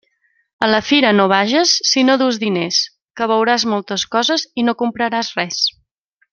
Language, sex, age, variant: Catalan, female, 30-39, Central